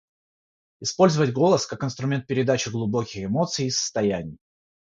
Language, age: Russian, 30-39